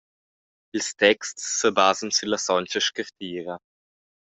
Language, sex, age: Romansh, male, under 19